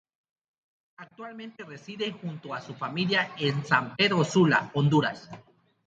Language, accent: Spanish, México